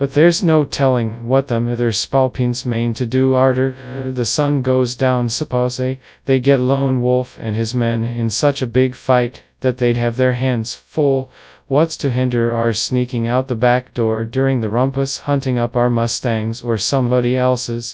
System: TTS, FastPitch